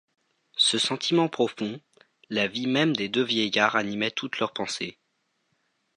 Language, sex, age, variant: French, male, under 19, Français de métropole